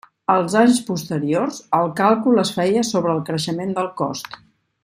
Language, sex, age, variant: Catalan, female, 50-59, Central